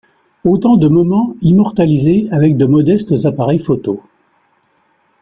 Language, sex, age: French, male, 60-69